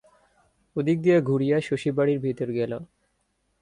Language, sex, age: Bengali, male, 19-29